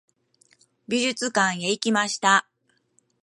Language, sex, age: Japanese, female, 50-59